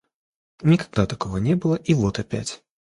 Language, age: Russian, 19-29